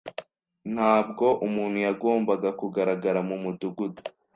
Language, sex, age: Kinyarwanda, male, under 19